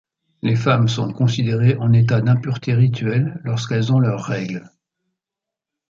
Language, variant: French, Français de métropole